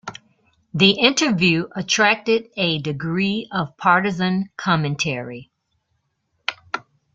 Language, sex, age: English, female, 50-59